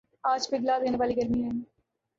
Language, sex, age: Urdu, female, 19-29